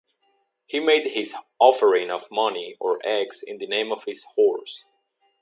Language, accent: English, United States English; England English